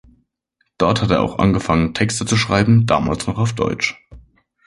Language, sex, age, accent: German, male, 19-29, Deutschland Deutsch